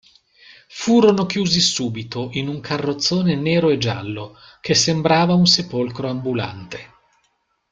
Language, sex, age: Italian, male, 50-59